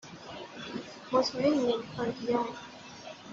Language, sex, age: Persian, female, 19-29